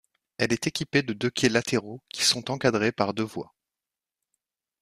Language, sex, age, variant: French, male, 19-29, Français de métropole